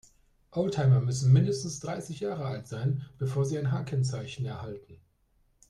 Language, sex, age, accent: German, male, 30-39, Deutschland Deutsch